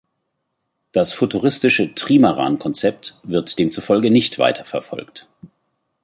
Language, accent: German, Deutschland Deutsch